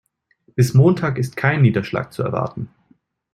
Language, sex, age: German, male, 19-29